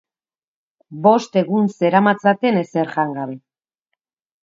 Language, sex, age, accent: Basque, female, 50-59, Mendebalekoa (Araba, Bizkaia, Gipuzkoako mendebaleko herri batzuk)